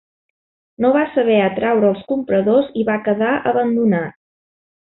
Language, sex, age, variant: Catalan, female, 40-49, Central